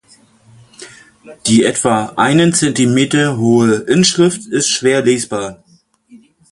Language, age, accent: German, 40-49, Deutschland Deutsch